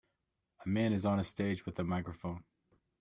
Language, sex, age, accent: English, male, 19-29, United States English